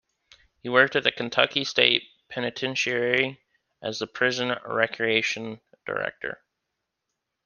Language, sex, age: English, male, 19-29